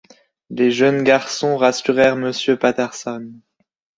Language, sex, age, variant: French, male, 19-29, Français de métropole